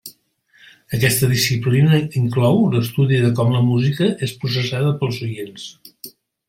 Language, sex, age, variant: Catalan, male, 60-69, Central